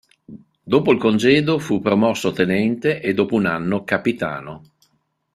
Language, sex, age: Italian, male, 60-69